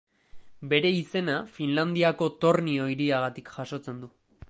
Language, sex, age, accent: Basque, male, 19-29, Mendebalekoa (Araba, Bizkaia, Gipuzkoako mendebaleko herri batzuk)